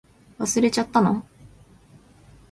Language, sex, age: Japanese, female, 19-29